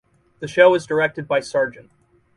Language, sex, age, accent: English, male, 30-39, United States English